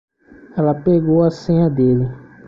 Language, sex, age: Portuguese, male, 30-39